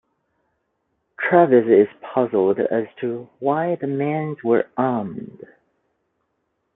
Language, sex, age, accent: English, male, 50-59, United States English